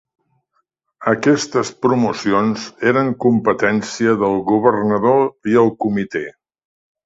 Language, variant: Catalan, Central